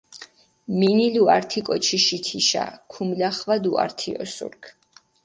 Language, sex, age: Mingrelian, female, 19-29